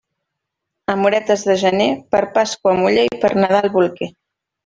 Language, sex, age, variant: Catalan, female, 19-29, Central